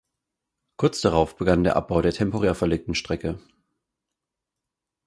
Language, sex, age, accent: German, male, 30-39, Deutschland Deutsch